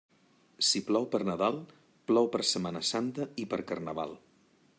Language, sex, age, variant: Catalan, male, 40-49, Central